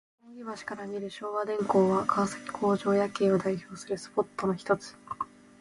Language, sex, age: Japanese, female, 19-29